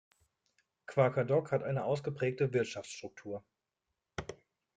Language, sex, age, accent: German, male, 30-39, Deutschland Deutsch